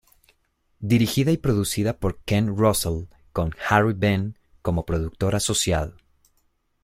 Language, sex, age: Spanish, male, 19-29